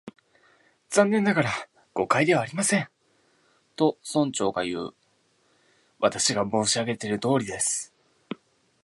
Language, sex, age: Japanese, male, 19-29